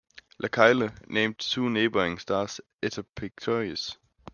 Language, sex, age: English, male, under 19